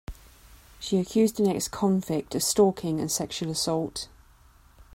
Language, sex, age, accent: English, female, 40-49, England English